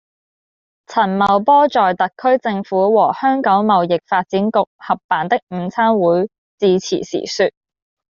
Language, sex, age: Cantonese, female, under 19